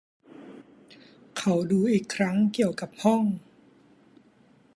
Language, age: Thai, 30-39